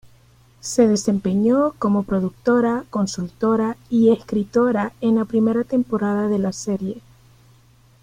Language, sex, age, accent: Spanish, female, 30-39, América central